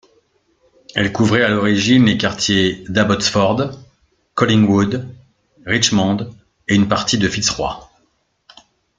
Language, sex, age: French, male, 40-49